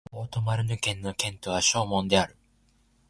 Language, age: Japanese, 19-29